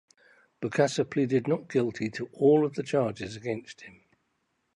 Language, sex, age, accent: English, male, 70-79, England English